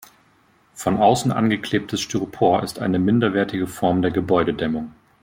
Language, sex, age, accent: German, male, 30-39, Deutschland Deutsch